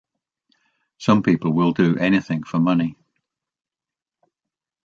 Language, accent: English, England English